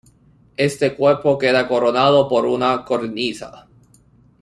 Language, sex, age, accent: Spanish, male, 19-29, Caribe: Cuba, Venezuela, Puerto Rico, República Dominicana, Panamá, Colombia caribeña, México caribeño, Costa del golfo de México